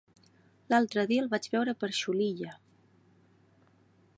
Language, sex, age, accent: Catalan, female, 19-29, central; nord-occidental